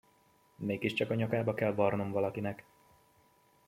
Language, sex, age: Hungarian, male, 19-29